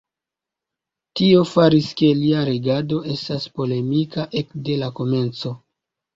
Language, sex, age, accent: Esperanto, male, 19-29, Internacia